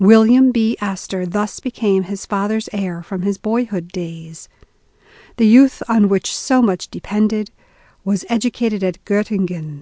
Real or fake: real